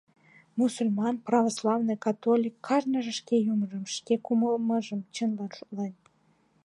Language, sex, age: Mari, female, 19-29